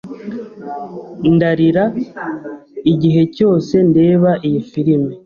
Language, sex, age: Kinyarwanda, male, 30-39